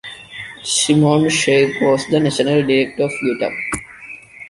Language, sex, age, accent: English, male, under 19, India and South Asia (India, Pakistan, Sri Lanka)